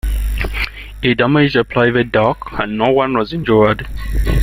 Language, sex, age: English, male, 19-29